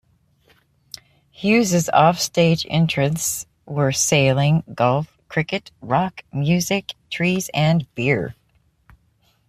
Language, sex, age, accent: English, female, 50-59, United States English